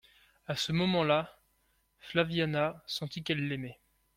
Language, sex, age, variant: French, male, 19-29, Français de métropole